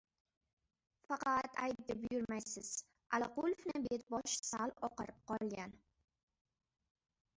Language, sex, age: Uzbek, female, under 19